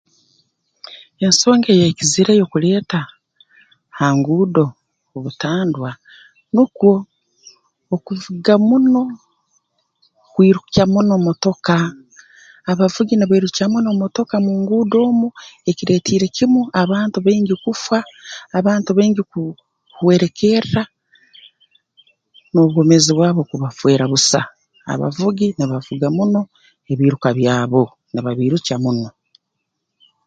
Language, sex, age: Tooro, female, 40-49